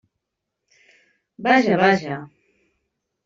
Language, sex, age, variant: Catalan, female, 30-39, Central